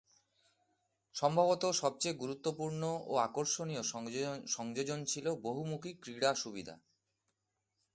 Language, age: Bengali, 40-49